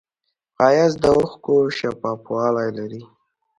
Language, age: Pashto, under 19